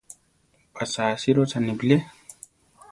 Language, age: Central Tarahumara, 19-29